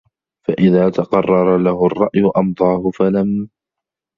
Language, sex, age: Arabic, male, 30-39